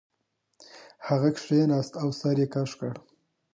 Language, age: Pashto, 19-29